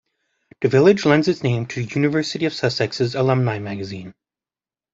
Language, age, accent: English, 30-39, Canadian English